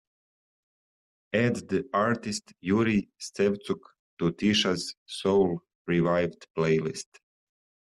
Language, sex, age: English, male, 30-39